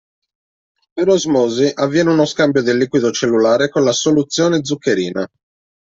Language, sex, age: Italian, male, 30-39